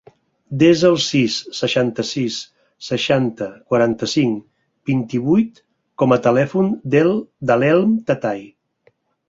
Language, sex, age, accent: Catalan, male, 60-69, Català central